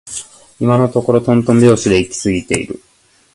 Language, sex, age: Japanese, male, 19-29